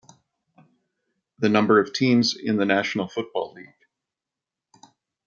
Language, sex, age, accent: English, male, 40-49, Canadian English